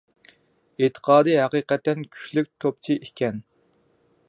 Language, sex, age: Uyghur, male, 30-39